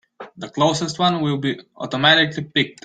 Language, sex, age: English, male, 19-29